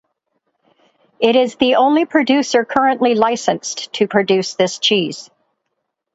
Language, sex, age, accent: English, female, 60-69, United States English